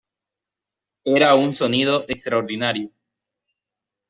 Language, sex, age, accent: Spanish, male, 19-29, Andino-Pacífico: Colombia, Perú, Ecuador, oeste de Bolivia y Venezuela andina